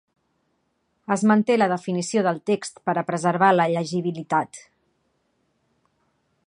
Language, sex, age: Catalan, female, 40-49